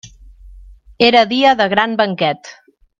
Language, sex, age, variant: Catalan, female, 40-49, Central